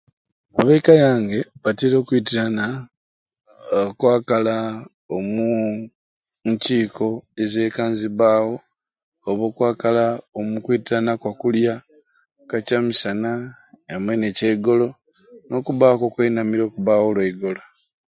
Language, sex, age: Ruuli, male, 30-39